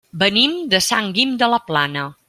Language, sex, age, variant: Catalan, female, 40-49, Central